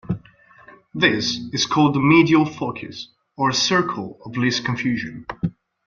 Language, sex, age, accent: English, male, 19-29, United States English